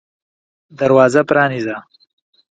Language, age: Pashto, 19-29